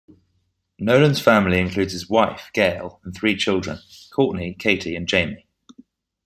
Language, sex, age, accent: English, male, 30-39, England English